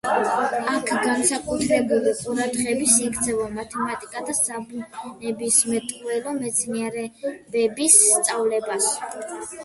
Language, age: Georgian, 30-39